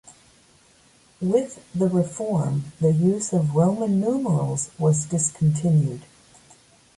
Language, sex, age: English, female, 60-69